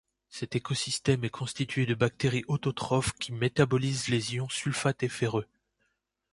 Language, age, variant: French, 40-49, Français de métropole